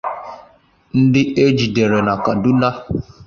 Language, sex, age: Igbo, male, 30-39